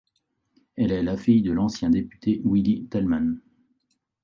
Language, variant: French, Français de métropole